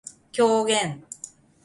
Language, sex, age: Japanese, female, 40-49